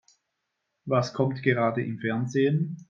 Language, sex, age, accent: German, male, 50-59, Schweizerdeutsch